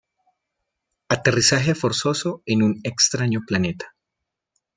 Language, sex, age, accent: Spanish, male, 30-39, Andino-Pacífico: Colombia, Perú, Ecuador, oeste de Bolivia y Venezuela andina